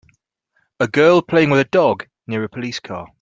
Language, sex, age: English, male, 40-49